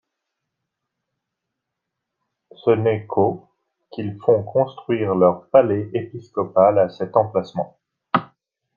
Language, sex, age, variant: French, male, 40-49, Français de métropole